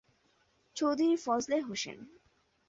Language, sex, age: Bengali, female, 19-29